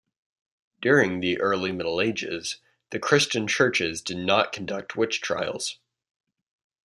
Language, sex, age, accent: English, male, under 19, United States English